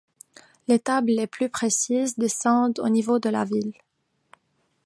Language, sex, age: French, female, 19-29